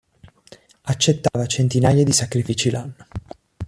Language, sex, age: Italian, male, 19-29